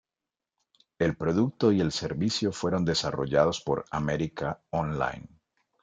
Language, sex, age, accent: Spanish, male, 40-49, Andino-Pacífico: Colombia, Perú, Ecuador, oeste de Bolivia y Venezuela andina